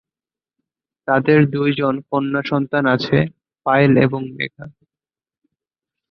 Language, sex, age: Bengali, male, 19-29